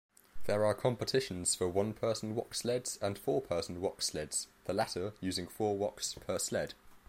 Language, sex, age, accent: English, male, under 19, England English